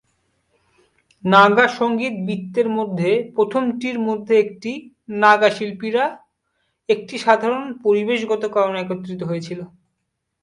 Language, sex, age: Bengali, male, 19-29